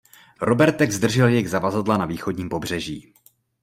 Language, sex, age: Czech, male, 19-29